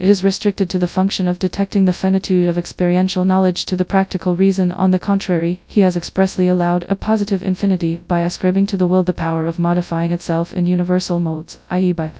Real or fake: fake